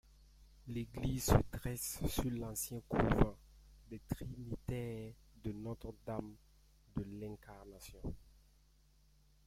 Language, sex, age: French, male, 19-29